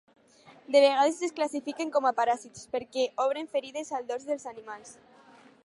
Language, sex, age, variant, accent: Catalan, female, under 19, Alacantí, valencià